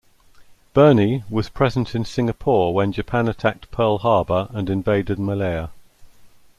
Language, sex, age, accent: English, male, 60-69, England English